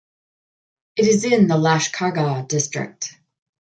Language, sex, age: English, female, 50-59